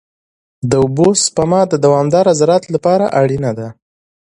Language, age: Pashto, 19-29